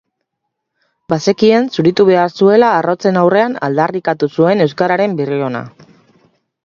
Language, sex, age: Basque, female, 40-49